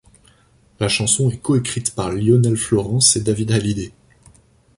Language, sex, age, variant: French, male, 30-39, Français de métropole